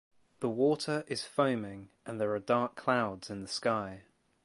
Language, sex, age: English, male, 19-29